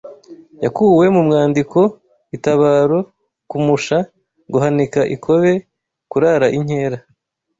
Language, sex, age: Kinyarwanda, male, 19-29